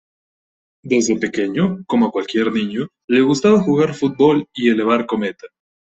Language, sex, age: Spanish, male, 19-29